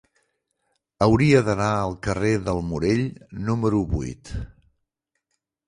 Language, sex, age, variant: Catalan, male, 60-69, Nord-Occidental